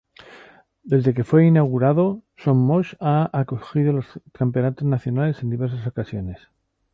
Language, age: Spanish, 60-69